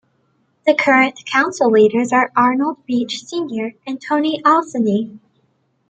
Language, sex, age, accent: English, female, 19-29, United States English